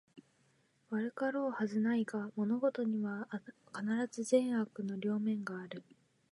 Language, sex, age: Japanese, female, 19-29